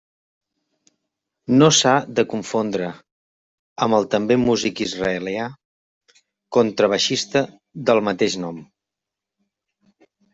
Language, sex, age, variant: Catalan, male, 40-49, Central